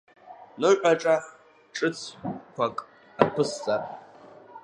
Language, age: Abkhazian, under 19